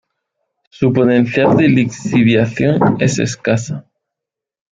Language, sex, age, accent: Spanish, male, 40-49, España: Sur peninsular (Andalucia, Extremadura, Murcia)